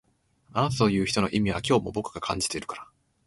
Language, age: Japanese, 19-29